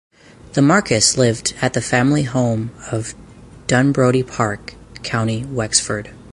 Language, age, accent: English, 19-29, Canadian English